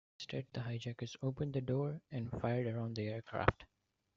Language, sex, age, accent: English, male, 19-29, India and South Asia (India, Pakistan, Sri Lanka)